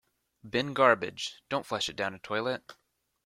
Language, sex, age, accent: English, male, under 19, United States English